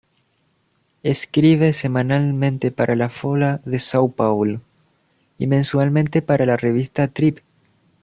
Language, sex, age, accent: Spanish, male, under 19, Rioplatense: Argentina, Uruguay, este de Bolivia, Paraguay